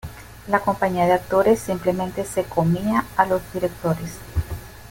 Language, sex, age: Spanish, female, 50-59